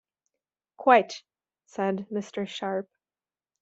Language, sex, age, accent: English, female, 19-29, United States English